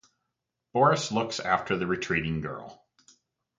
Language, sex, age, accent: English, male, 30-39, United States English